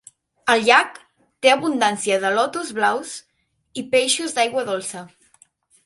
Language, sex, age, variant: Catalan, female, under 19, Central